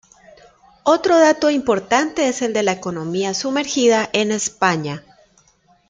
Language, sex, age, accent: Spanish, female, 30-39, Andino-Pacífico: Colombia, Perú, Ecuador, oeste de Bolivia y Venezuela andina